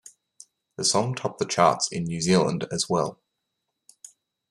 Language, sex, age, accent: English, male, 30-39, Australian English